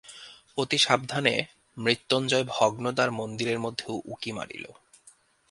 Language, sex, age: Bengali, male, 19-29